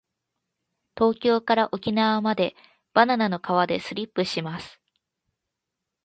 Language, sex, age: Japanese, female, 19-29